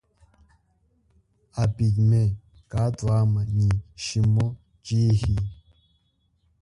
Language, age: Chokwe, 19-29